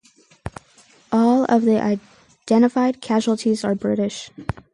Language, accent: English, United States English